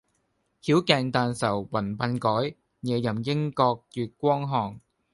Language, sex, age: Cantonese, male, 19-29